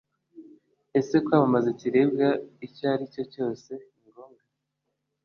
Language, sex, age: Kinyarwanda, male, 19-29